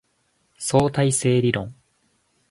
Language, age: Japanese, 19-29